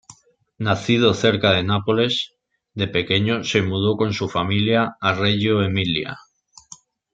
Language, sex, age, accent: Spanish, male, 50-59, España: Centro-Sur peninsular (Madrid, Toledo, Castilla-La Mancha)